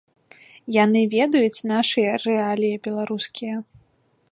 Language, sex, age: Belarusian, female, 19-29